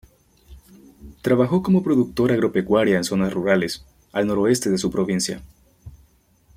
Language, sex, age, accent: Spanish, male, 19-29, México